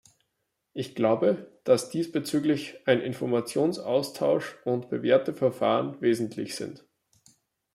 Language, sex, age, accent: German, male, 19-29, Österreichisches Deutsch